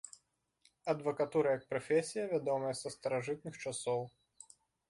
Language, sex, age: Belarusian, male, 19-29